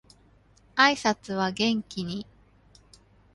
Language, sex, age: Japanese, female, 30-39